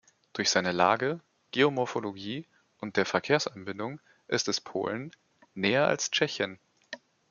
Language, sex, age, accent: German, male, 19-29, Deutschland Deutsch